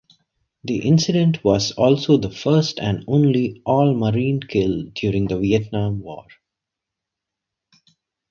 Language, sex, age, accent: English, male, 30-39, India and South Asia (India, Pakistan, Sri Lanka)